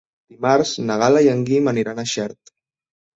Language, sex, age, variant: Catalan, male, 19-29, Central